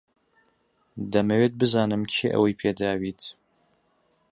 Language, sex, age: Central Kurdish, male, 19-29